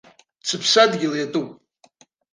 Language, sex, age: Abkhazian, male, 80-89